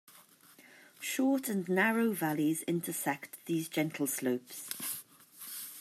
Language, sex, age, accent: English, female, 30-39, Welsh English